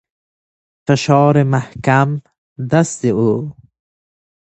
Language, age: Persian, 19-29